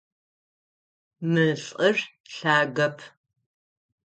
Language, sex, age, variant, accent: Adyghe, female, 50-59, Адыгабзэ (Кирил, пстэумэ зэдыряе), Кıэмгуй (Çemguy)